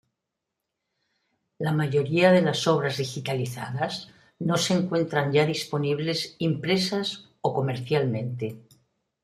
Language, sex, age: Spanish, female, 70-79